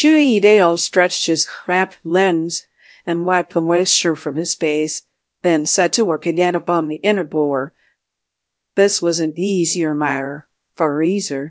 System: TTS, VITS